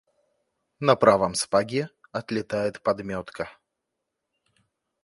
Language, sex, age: Russian, male, 30-39